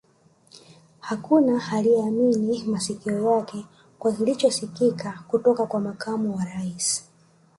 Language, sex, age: Swahili, female, 19-29